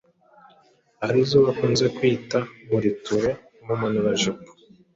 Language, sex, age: Kinyarwanda, male, 19-29